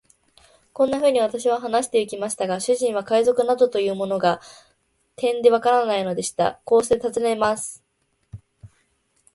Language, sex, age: Japanese, female, 19-29